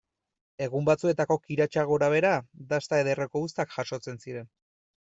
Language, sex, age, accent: Basque, male, 30-39, Erdialdekoa edo Nafarra (Gipuzkoa, Nafarroa)